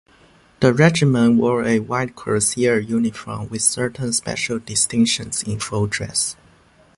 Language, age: English, 19-29